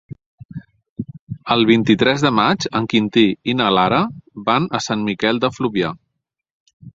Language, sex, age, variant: Catalan, male, 40-49, Central